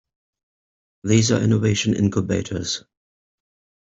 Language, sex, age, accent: English, male, 40-49, England English